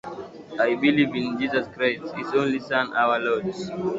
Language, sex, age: English, male, 19-29